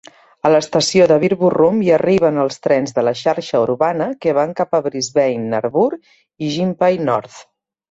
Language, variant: Catalan, Central